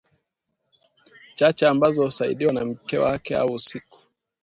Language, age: Swahili, 19-29